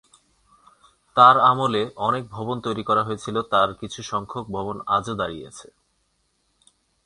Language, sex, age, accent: Bengali, male, 19-29, Bangladeshi